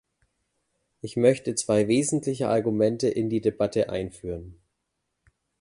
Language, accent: German, Deutschland Deutsch